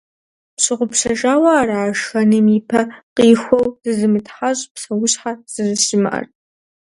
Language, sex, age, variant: Kabardian, female, under 19, Адыгэбзэ (Къэбэрдей, Кирил, псоми зэдай)